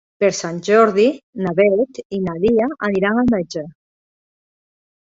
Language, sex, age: Catalan, female, 40-49